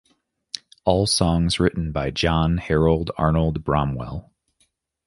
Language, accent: English, United States English